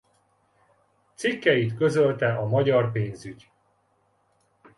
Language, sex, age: Hungarian, male, 40-49